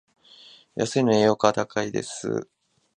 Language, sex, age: Japanese, male, 19-29